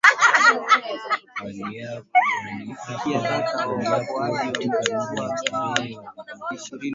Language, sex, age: Swahili, male, 19-29